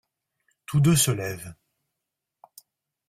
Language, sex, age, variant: French, male, 50-59, Français de métropole